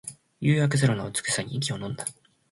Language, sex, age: Japanese, male, 19-29